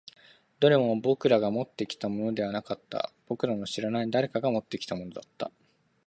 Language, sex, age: Japanese, male, 19-29